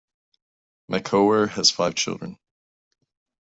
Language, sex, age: English, male, 19-29